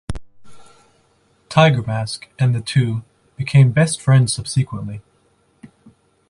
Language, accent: English, United States English